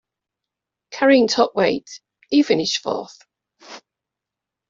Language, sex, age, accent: English, female, 60-69, England English